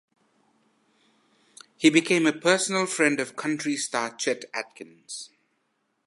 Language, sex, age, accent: English, male, 40-49, England English